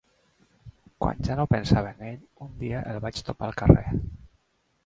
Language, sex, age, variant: Catalan, male, 40-49, Nord-Occidental